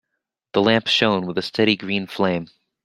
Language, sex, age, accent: English, male, under 19, United States English